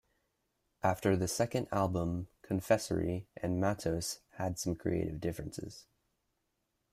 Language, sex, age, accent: English, male, under 19, United States English